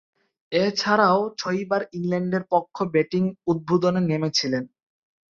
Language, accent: Bengali, Bangladeshi; শুদ্ধ বাংলা